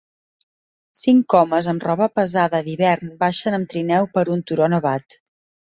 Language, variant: Catalan, Central